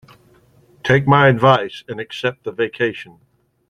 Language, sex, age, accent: English, male, 40-49, United States English